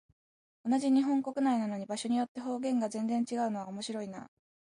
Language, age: Japanese, 19-29